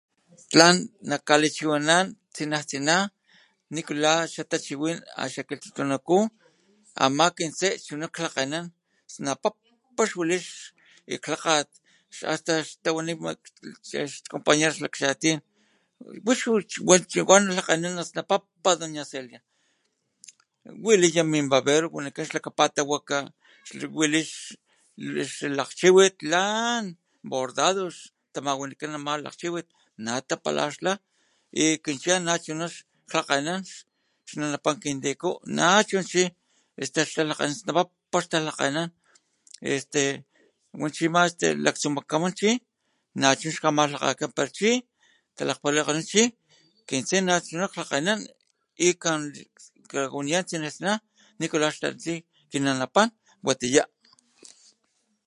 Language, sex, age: Papantla Totonac, male, 60-69